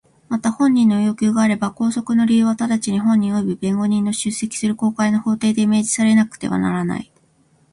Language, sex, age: Japanese, female, 40-49